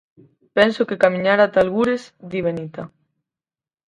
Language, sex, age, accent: Galician, female, under 19, Central (gheada); Normativo (estándar)